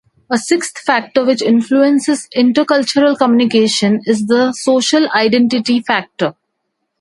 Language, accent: English, India and South Asia (India, Pakistan, Sri Lanka)